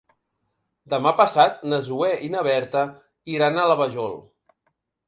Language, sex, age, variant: Catalan, male, 50-59, Balear